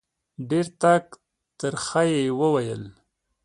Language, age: Pashto, 19-29